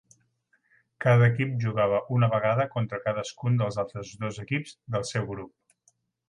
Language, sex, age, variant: Catalan, male, 60-69, Septentrional